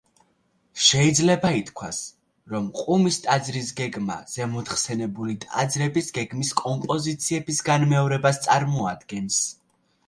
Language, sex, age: Georgian, male, 19-29